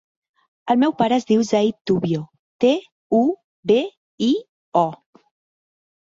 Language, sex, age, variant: Catalan, female, 30-39, Central